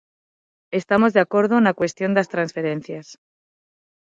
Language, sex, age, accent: Galician, female, 30-39, Normativo (estándar); Neofalante